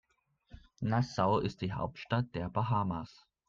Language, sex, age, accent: German, male, under 19, Deutschland Deutsch